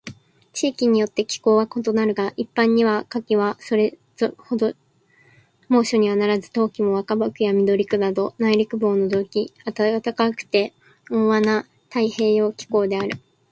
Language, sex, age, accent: Japanese, female, 19-29, 標準語